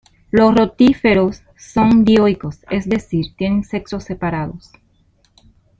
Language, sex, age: Spanish, female, 50-59